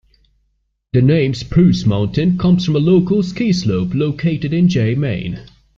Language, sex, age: English, male, 19-29